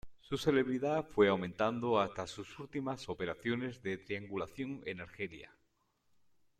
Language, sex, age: Spanish, male, 40-49